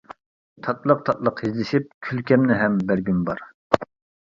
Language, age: Uyghur, 30-39